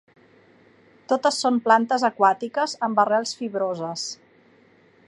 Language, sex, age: Catalan, female, 40-49